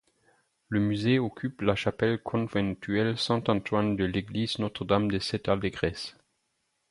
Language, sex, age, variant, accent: French, male, 30-39, Français d'Europe, Français d’Allemagne